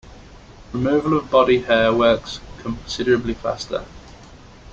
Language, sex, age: English, male, 19-29